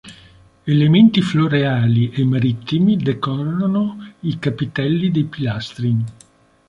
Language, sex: Italian, male